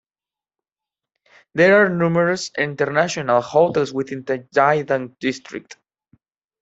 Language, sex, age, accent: English, male, 19-29, United States English